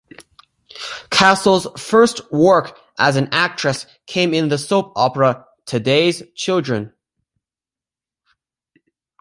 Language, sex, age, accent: English, male, under 19, United States English